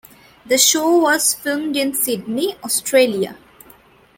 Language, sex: English, female